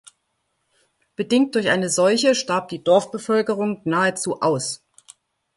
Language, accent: German, Deutschland Deutsch